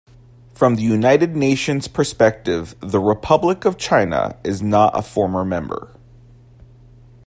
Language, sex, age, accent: English, male, 19-29, United States English